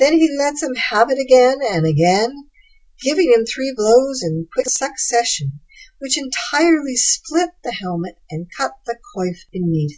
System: none